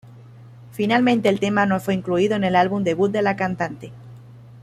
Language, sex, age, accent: Spanish, female, 30-39, Caribe: Cuba, Venezuela, Puerto Rico, República Dominicana, Panamá, Colombia caribeña, México caribeño, Costa del golfo de México